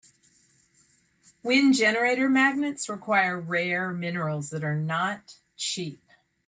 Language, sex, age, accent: English, female, 60-69, United States English